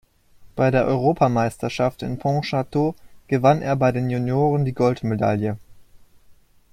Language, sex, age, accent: German, male, 19-29, Deutschland Deutsch